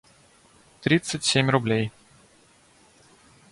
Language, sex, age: Russian, male, 30-39